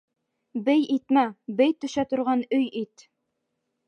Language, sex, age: Bashkir, female, 19-29